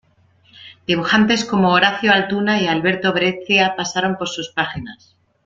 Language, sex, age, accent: Spanish, female, 30-39, España: Centro-Sur peninsular (Madrid, Toledo, Castilla-La Mancha)